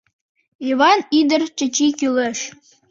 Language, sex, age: Mari, male, under 19